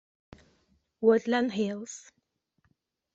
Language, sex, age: Italian, female, 19-29